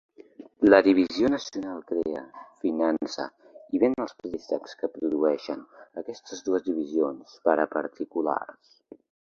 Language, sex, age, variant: Catalan, male, under 19, Central